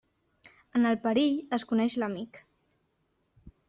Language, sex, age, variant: Catalan, female, under 19, Central